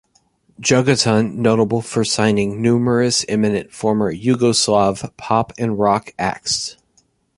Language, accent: English, United States English